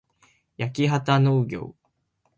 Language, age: Japanese, 19-29